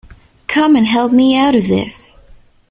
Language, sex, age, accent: English, female, under 19, England English